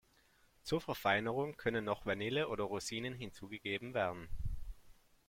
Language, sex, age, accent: German, male, 30-39, Österreichisches Deutsch